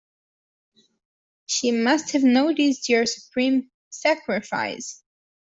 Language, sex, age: English, female, 19-29